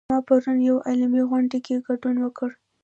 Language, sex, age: Pashto, female, 19-29